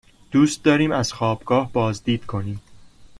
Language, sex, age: Persian, male, 19-29